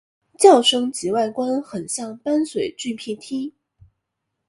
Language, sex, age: Chinese, female, 19-29